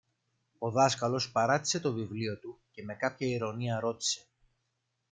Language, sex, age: Greek, male, 30-39